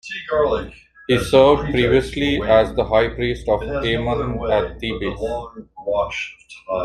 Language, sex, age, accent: English, male, 30-39, India and South Asia (India, Pakistan, Sri Lanka)